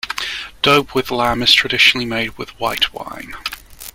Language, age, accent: English, 19-29, England English